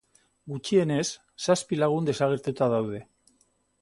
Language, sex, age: Basque, male, 60-69